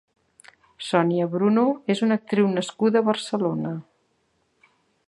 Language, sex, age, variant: Catalan, female, 50-59, Central